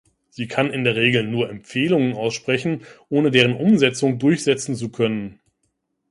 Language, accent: German, Deutschland Deutsch